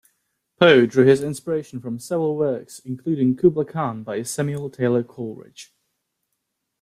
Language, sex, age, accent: English, male, 19-29, England English